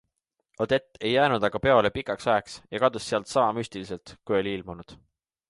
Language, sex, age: Estonian, male, 19-29